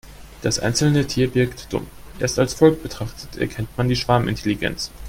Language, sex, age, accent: German, male, under 19, Deutschland Deutsch